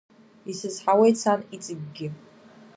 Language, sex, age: Abkhazian, female, under 19